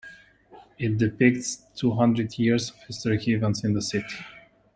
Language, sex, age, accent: English, male, 30-39, United States English